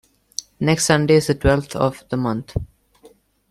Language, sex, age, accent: English, male, under 19, India and South Asia (India, Pakistan, Sri Lanka)